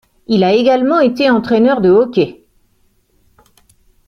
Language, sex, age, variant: French, female, 60-69, Français de métropole